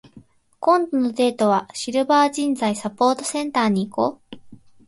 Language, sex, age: Japanese, female, 19-29